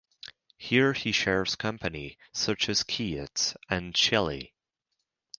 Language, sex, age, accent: English, male, 19-29, United States English